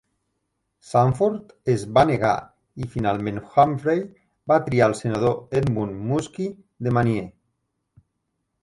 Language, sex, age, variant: Catalan, male, 30-39, Nord-Occidental